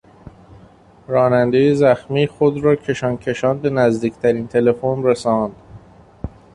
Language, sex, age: Persian, male, 19-29